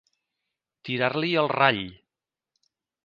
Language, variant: Catalan, Central